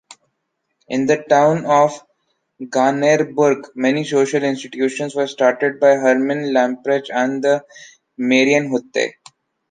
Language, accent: English, India and South Asia (India, Pakistan, Sri Lanka)